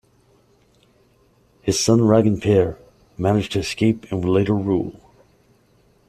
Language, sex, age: English, male, 19-29